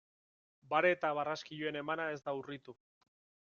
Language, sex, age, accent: Basque, male, 30-39, Erdialdekoa edo Nafarra (Gipuzkoa, Nafarroa)